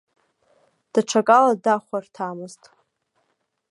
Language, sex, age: Abkhazian, female, 19-29